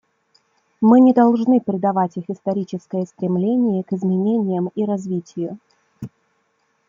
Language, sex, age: Russian, female, 30-39